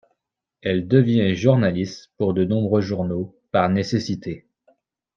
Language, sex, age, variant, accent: French, male, under 19, Français d'Amérique du Nord, Français du Canada